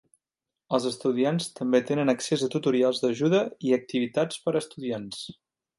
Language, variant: Catalan, Central